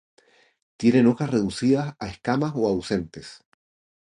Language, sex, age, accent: Spanish, male, 40-49, Chileno: Chile, Cuyo